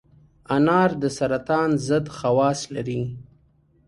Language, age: Pashto, 19-29